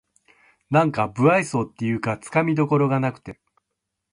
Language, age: Japanese, 50-59